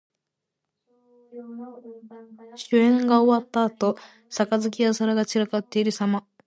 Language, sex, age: Japanese, female, under 19